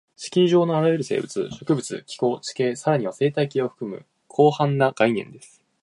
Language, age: Japanese, 19-29